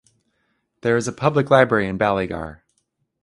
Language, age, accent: English, 30-39, United States English